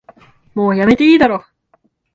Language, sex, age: Japanese, female, 19-29